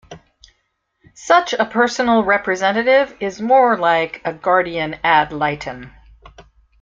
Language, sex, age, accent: English, female, 60-69, United States English